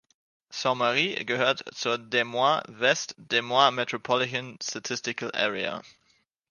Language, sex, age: German, male, 19-29